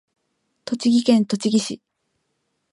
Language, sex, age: Japanese, female, 19-29